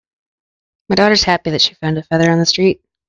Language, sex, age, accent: English, female, 19-29, United States English